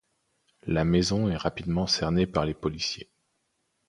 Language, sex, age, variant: French, male, 19-29, Français de métropole